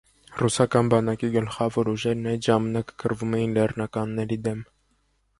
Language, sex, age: Armenian, male, 19-29